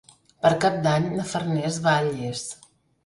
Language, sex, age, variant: Catalan, female, 50-59, Central